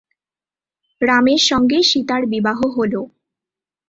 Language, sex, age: Bengali, female, 19-29